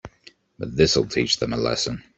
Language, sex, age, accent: English, male, 30-39, England English